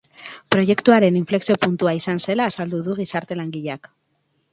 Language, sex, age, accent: Basque, female, 30-39, Mendebalekoa (Araba, Bizkaia, Gipuzkoako mendebaleko herri batzuk)